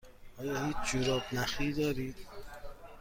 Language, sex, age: Persian, male, 30-39